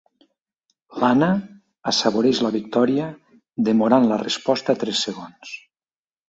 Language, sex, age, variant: Catalan, male, 50-59, Nord-Occidental